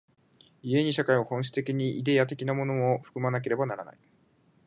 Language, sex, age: Japanese, male, 19-29